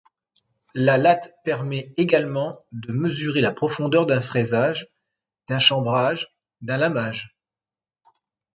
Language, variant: French, Français de métropole